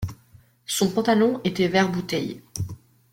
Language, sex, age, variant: French, female, 19-29, Français de métropole